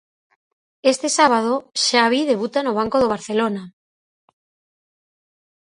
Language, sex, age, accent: Galician, female, 40-49, Normativo (estándar)